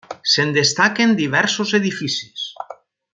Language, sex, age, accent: Catalan, male, 40-49, valencià